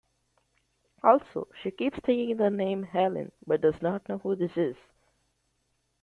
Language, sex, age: English, male, 19-29